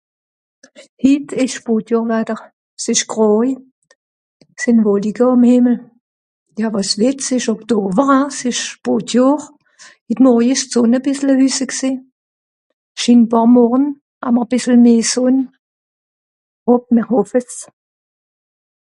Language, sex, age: Swiss German, female, 70-79